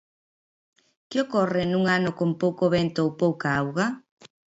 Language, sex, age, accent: Galician, female, 40-49, Central (gheada)